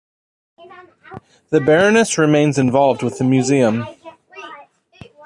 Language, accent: English, United States English